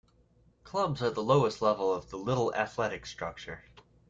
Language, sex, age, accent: English, male, 19-29, United States English